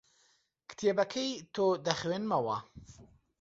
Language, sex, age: Central Kurdish, male, 19-29